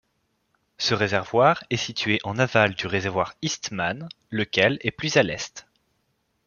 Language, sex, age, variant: French, male, under 19, Français de métropole